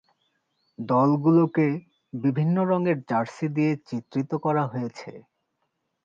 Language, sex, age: Bengali, male, 19-29